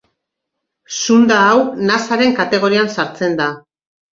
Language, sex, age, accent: Basque, female, 50-59, Mendebalekoa (Araba, Bizkaia, Gipuzkoako mendebaleko herri batzuk)